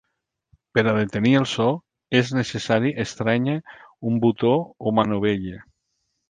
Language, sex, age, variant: Catalan, male, 50-59, Central